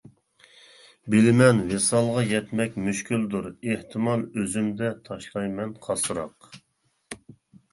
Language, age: Uyghur, 40-49